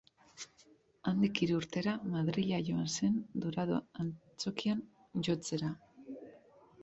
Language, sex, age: Basque, female, 30-39